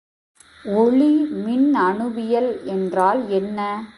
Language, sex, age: Tamil, female, 40-49